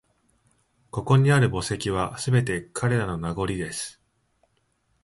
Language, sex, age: Japanese, male, 19-29